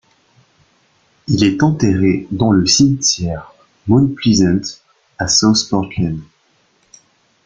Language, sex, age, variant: French, male, 19-29, Français de métropole